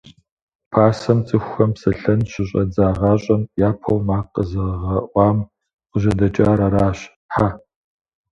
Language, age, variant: Kabardian, 50-59, Адыгэбзэ (Къэбэрдей, Кирил, псоми зэдай)